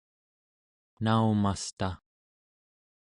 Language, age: Central Yupik, 30-39